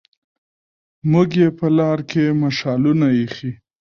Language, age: Pashto, 19-29